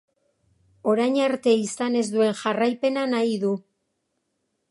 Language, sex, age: Basque, female, 60-69